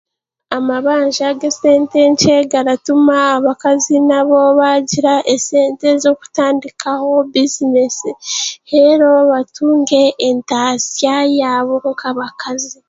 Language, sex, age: Chiga, female, 19-29